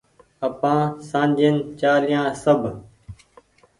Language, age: Goaria, 19-29